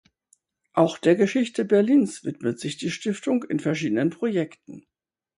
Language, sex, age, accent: German, female, 50-59, Deutschland Deutsch